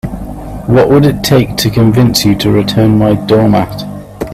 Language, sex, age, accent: English, male, 19-29, England English